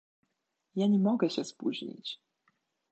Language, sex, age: Polish, male, 19-29